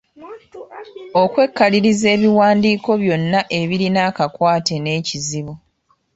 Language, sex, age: Ganda, female, 30-39